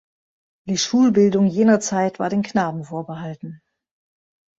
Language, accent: German, Deutschland Deutsch